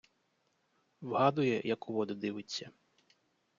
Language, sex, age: Ukrainian, male, 40-49